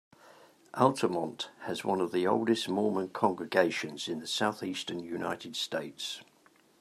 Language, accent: English, England English